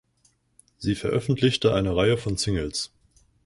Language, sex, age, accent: German, male, 19-29, Deutschland Deutsch